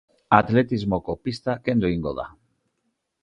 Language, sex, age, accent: Basque, male, 50-59, Mendebalekoa (Araba, Bizkaia, Gipuzkoako mendebaleko herri batzuk)